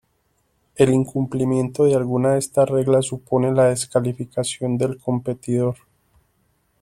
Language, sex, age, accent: Spanish, male, 19-29, Caribe: Cuba, Venezuela, Puerto Rico, República Dominicana, Panamá, Colombia caribeña, México caribeño, Costa del golfo de México